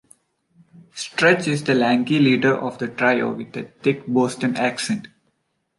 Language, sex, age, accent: English, male, 19-29, India and South Asia (India, Pakistan, Sri Lanka)